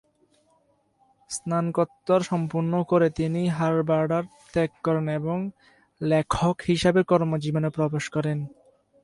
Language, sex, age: Bengali, male, 19-29